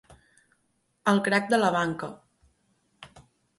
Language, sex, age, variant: Catalan, female, 19-29, Central